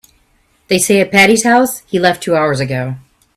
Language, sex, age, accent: English, female, 50-59, United States English